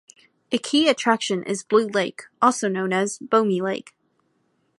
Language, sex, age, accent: English, female, under 19, United States English